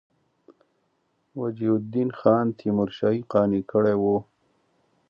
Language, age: Pashto, 30-39